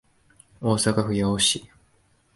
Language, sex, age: Japanese, male, 19-29